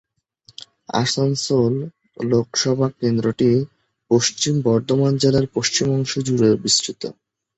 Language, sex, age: Bengali, male, 19-29